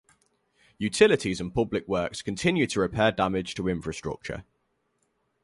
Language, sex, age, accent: English, male, 90+, England English